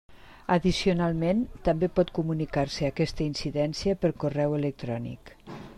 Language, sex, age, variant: Catalan, female, 60-69, Nord-Occidental